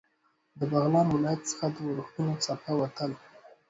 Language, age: Pashto, 19-29